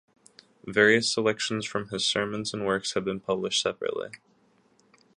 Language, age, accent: English, under 19, United States English